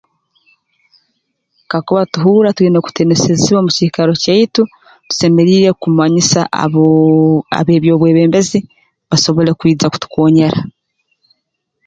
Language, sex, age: Tooro, female, 30-39